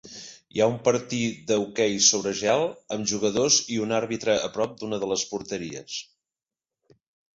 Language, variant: Catalan, Nord-Occidental